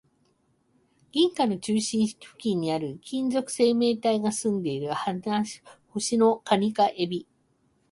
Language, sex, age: Japanese, female, 50-59